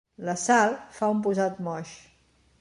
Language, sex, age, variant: Catalan, female, 60-69, Central